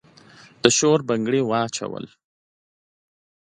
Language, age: Pashto, 30-39